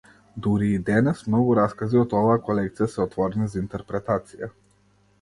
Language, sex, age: Macedonian, male, 19-29